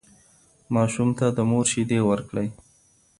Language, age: Pashto, 30-39